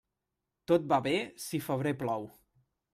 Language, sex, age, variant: Catalan, male, 19-29, Central